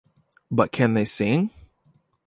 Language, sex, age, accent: English, male, 19-29, United States English